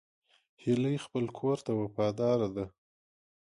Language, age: Pashto, 40-49